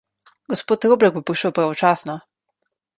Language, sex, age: Slovenian, female, under 19